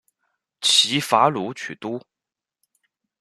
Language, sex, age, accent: Chinese, male, 19-29, 出生地：湖北省